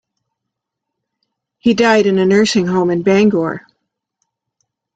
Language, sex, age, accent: English, female, 70-79, United States English